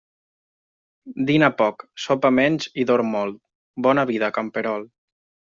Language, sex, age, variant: Catalan, male, 19-29, Nord-Occidental